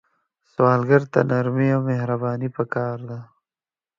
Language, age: Pashto, 19-29